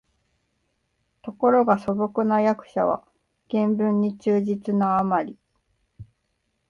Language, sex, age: Japanese, female, 19-29